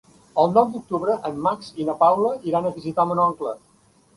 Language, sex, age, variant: Catalan, male, 60-69, Central